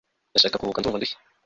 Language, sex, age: Kinyarwanda, male, under 19